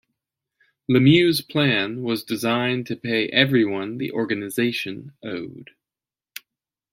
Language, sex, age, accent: English, male, 40-49, United States English